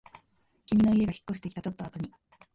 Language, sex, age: Japanese, female, 19-29